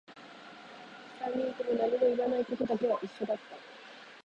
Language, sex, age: Japanese, female, 19-29